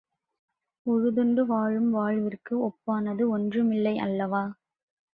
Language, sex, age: Tamil, female, under 19